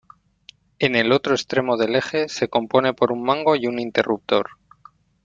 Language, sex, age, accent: Spanish, male, 40-49, España: Norte peninsular (Asturias, Castilla y León, Cantabria, País Vasco, Navarra, Aragón, La Rioja, Guadalajara, Cuenca)